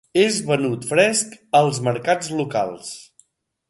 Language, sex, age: Catalan, male, 60-69